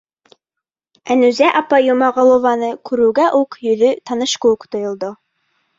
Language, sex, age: Bashkir, female, under 19